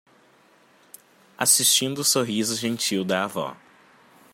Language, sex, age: Portuguese, male, 19-29